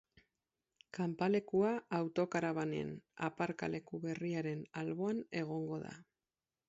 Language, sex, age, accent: Basque, female, 19-29, Erdialdekoa edo Nafarra (Gipuzkoa, Nafarroa)